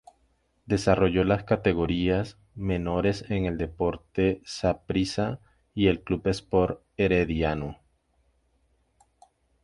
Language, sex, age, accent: Spanish, male, 30-39, Caribe: Cuba, Venezuela, Puerto Rico, República Dominicana, Panamá, Colombia caribeña, México caribeño, Costa del golfo de México